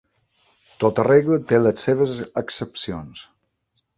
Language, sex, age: Catalan, male, 40-49